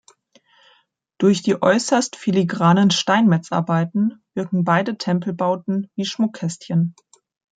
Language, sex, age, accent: German, female, 30-39, Deutschland Deutsch